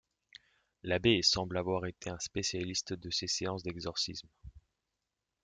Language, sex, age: French, male, under 19